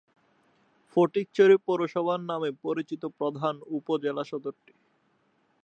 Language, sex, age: Bengali, male, 19-29